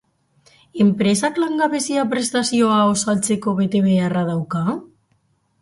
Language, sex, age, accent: Basque, female, 19-29, Mendebalekoa (Araba, Bizkaia, Gipuzkoako mendebaleko herri batzuk)